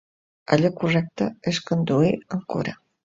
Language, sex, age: Catalan, female, 50-59